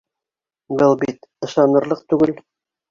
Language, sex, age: Bashkir, female, 60-69